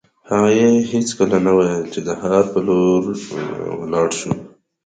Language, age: Pashto, 19-29